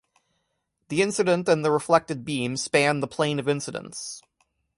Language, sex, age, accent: English, male, 30-39, United States English